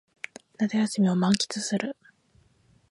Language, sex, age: Japanese, female, 19-29